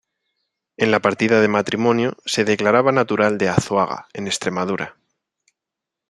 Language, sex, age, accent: Spanish, male, 30-39, España: Centro-Sur peninsular (Madrid, Toledo, Castilla-La Mancha)